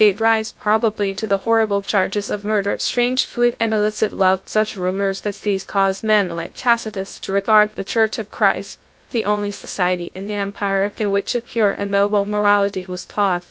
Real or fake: fake